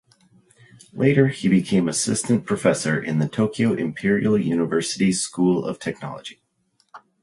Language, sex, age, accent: English, male, 30-39, United States English